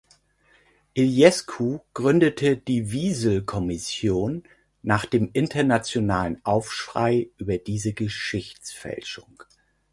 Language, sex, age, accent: German, male, 50-59, Deutschland Deutsch